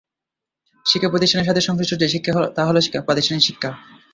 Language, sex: Bengali, male